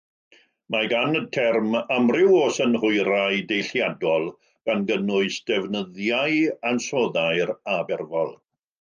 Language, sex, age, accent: Welsh, male, 50-59, Y Deyrnas Unedig Cymraeg